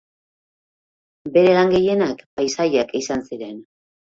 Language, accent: Basque, Mendebalekoa (Araba, Bizkaia, Gipuzkoako mendebaleko herri batzuk)